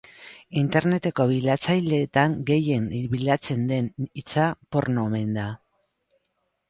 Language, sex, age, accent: Basque, female, 60-69, Mendebalekoa (Araba, Bizkaia, Gipuzkoako mendebaleko herri batzuk)